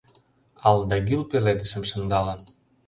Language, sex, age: Mari, male, 19-29